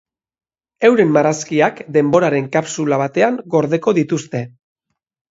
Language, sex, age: Basque, male, 50-59